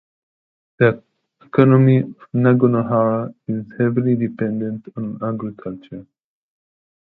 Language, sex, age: English, male, 30-39